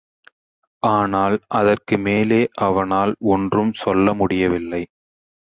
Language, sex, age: Tamil, male, 19-29